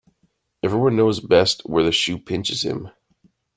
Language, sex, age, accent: English, male, 30-39, Canadian English